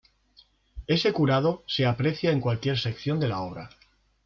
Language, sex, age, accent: Spanish, male, 40-49, España: Centro-Sur peninsular (Madrid, Toledo, Castilla-La Mancha)